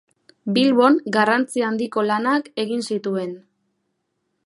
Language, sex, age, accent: Basque, female, 19-29, Mendebalekoa (Araba, Bizkaia, Gipuzkoako mendebaleko herri batzuk)